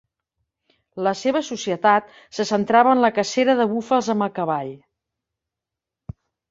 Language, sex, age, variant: Catalan, female, 50-59, Central